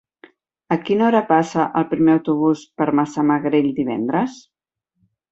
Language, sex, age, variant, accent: Catalan, female, 40-49, Central, tarragoní